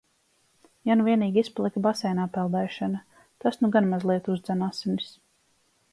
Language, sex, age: Latvian, female, 30-39